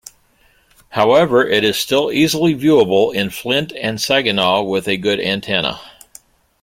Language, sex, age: English, male, 60-69